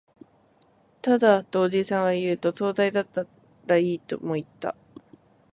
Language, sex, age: Japanese, female, 19-29